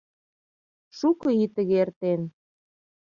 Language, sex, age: Mari, female, 30-39